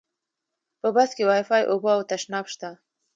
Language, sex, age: Pashto, female, 19-29